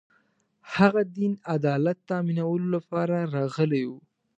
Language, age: Pashto, 19-29